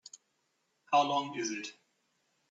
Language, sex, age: English, male, 30-39